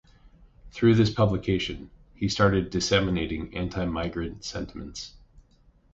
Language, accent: English, United States English